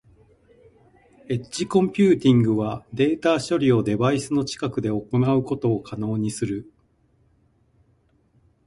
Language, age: Japanese, 50-59